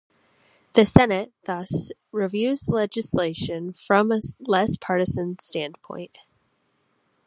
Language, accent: English, United States English